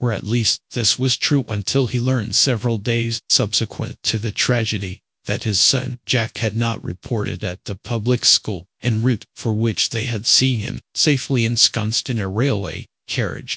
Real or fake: fake